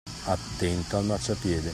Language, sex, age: Italian, male, 50-59